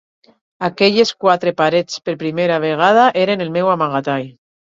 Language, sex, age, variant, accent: Catalan, female, 30-39, Alacantí, valencià